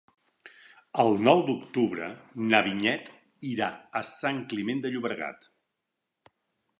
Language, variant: Catalan, Central